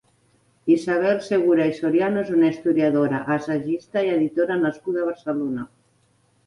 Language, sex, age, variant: Catalan, female, 60-69, Central